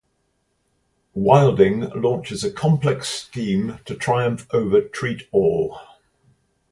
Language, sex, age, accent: English, male, 60-69, England English